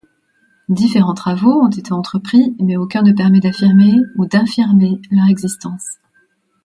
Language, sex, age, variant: French, female, 50-59, Français de métropole